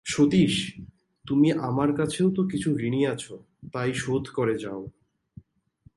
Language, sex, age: Bengali, male, 19-29